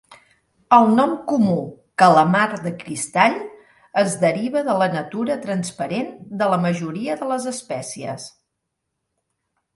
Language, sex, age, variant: Catalan, female, 50-59, Central